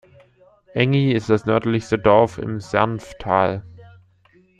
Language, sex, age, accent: German, male, under 19, Deutschland Deutsch